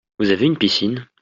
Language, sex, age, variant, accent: French, male, 19-29, Français d'Europe, Français de Suisse